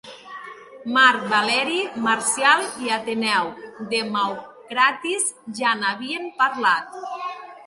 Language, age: Catalan, 19-29